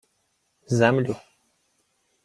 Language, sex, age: Ukrainian, male, 19-29